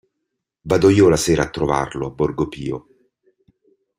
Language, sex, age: Italian, male, 40-49